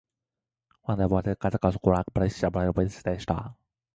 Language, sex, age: Japanese, male, 19-29